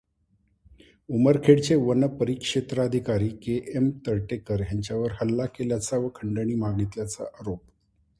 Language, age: Marathi, 40-49